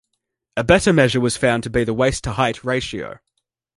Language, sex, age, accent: English, male, 19-29, Australian English